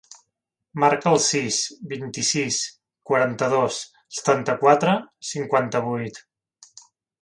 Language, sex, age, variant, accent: Catalan, male, 30-39, Central, central